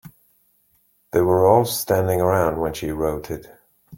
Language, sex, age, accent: English, male, 40-49, United States English